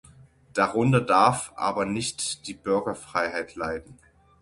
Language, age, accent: German, 30-39, Deutschland Deutsch